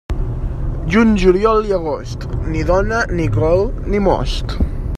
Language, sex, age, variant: Catalan, male, 19-29, Central